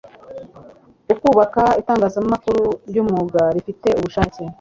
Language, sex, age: Kinyarwanda, female, 40-49